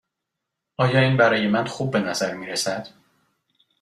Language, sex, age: Persian, male, 30-39